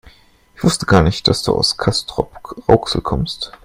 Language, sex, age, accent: German, male, 19-29, Deutschland Deutsch